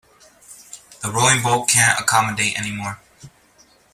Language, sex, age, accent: English, male, 19-29, United States English